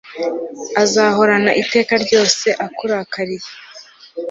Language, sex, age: Kinyarwanda, female, 19-29